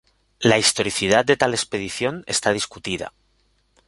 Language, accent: Spanish, España: Centro-Sur peninsular (Madrid, Toledo, Castilla-La Mancha)